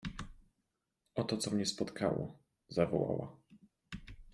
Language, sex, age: Polish, male, 19-29